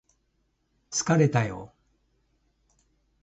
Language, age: Japanese, 70-79